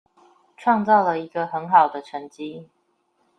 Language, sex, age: Chinese, female, 19-29